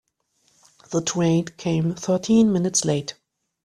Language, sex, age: English, female, 50-59